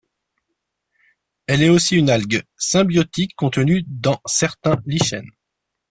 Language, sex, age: French, male, 40-49